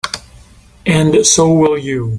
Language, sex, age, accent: English, male, 50-59, United States English